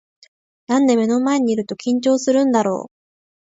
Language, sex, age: Japanese, female, under 19